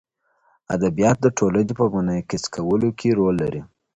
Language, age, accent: Pashto, 19-29, معیاري پښتو